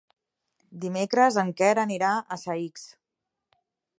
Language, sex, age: Catalan, female, 30-39